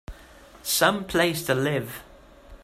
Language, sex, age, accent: English, male, 50-59, Welsh English